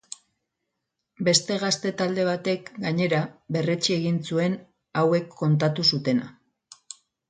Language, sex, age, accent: Basque, female, 50-59, Erdialdekoa edo Nafarra (Gipuzkoa, Nafarroa)